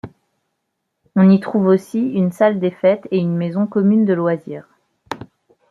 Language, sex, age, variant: French, female, 30-39, Français de métropole